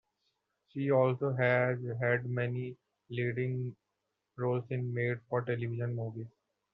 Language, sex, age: English, male, 19-29